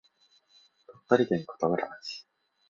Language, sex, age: Japanese, male, 19-29